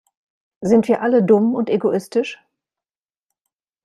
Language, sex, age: German, female, 50-59